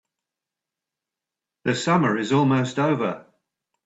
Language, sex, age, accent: English, male, 60-69, England English